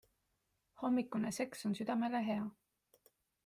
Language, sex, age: Estonian, female, 19-29